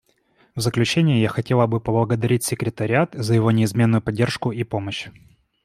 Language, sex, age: Russian, male, 19-29